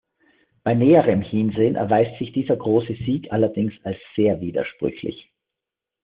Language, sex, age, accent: German, male, 50-59, Österreichisches Deutsch